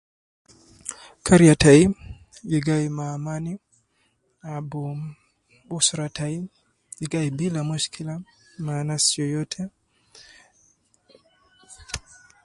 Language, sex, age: Nubi, male, 19-29